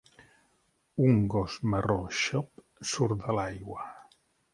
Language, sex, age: Catalan, male, 50-59